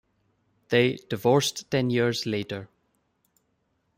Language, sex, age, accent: English, male, 30-39, India and South Asia (India, Pakistan, Sri Lanka)